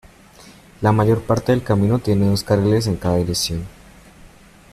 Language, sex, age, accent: Spanish, male, under 19, Andino-Pacífico: Colombia, Perú, Ecuador, oeste de Bolivia y Venezuela andina